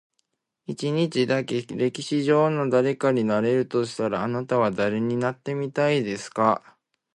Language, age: Japanese, 19-29